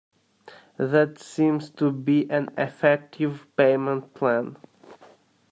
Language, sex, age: English, male, 19-29